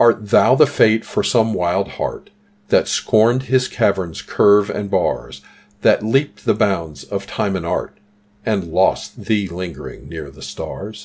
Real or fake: real